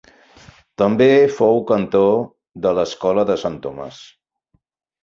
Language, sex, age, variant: Catalan, male, 60-69, Central